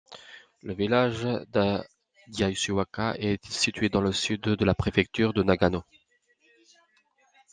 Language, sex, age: French, male, 30-39